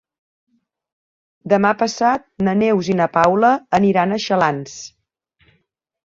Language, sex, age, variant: Catalan, female, 50-59, Septentrional